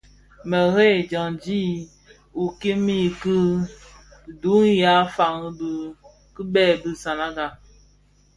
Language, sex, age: Bafia, female, 30-39